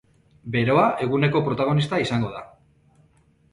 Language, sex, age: Basque, male, 40-49